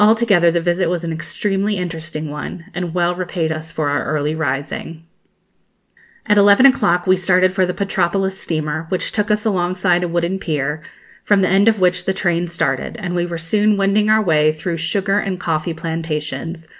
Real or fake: real